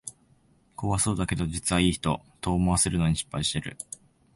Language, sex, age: Japanese, male, 19-29